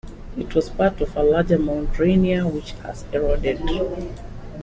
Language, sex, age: English, female, 40-49